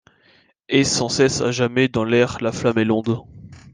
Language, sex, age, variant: French, male, 19-29, Français de métropole